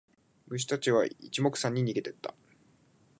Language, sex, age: Japanese, male, 19-29